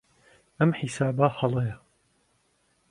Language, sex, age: Central Kurdish, male, 30-39